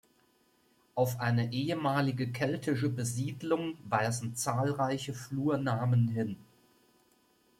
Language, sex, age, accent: German, male, 50-59, Deutschland Deutsch